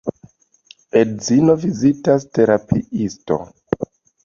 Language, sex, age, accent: Esperanto, male, 30-39, Internacia